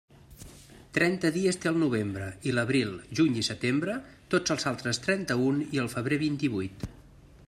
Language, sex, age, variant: Catalan, male, 50-59, Central